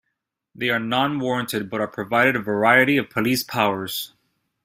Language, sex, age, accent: English, male, 30-39, United States English